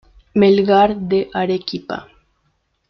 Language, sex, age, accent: Spanish, female, 19-29, Andino-Pacífico: Colombia, Perú, Ecuador, oeste de Bolivia y Venezuela andina